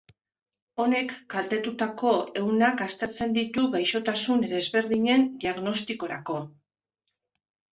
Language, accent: Basque, Mendebalekoa (Araba, Bizkaia, Gipuzkoako mendebaleko herri batzuk)